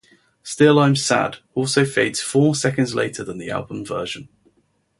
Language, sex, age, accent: English, male, 19-29, England English